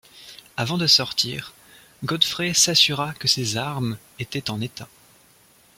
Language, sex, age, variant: French, male, 19-29, Français de métropole